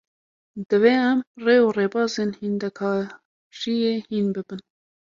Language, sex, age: Kurdish, female, 19-29